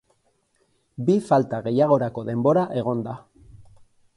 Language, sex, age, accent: Basque, male, 40-49, Erdialdekoa edo Nafarra (Gipuzkoa, Nafarroa)